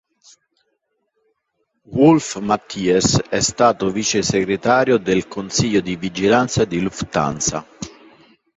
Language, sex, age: Italian, male, 40-49